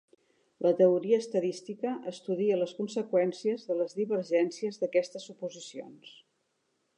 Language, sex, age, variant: Catalan, female, 60-69, Central